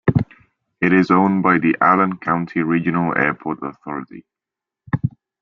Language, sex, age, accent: English, male, 19-29, England English